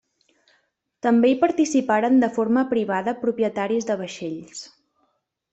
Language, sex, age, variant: Catalan, female, 19-29, Central